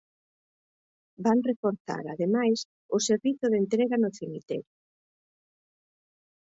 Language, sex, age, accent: Galician, female, 50-59, Oriental (común en zona oriental)